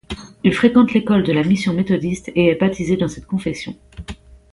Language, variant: French, Français de métropole